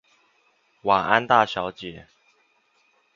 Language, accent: Chinese, 出生地：桃園市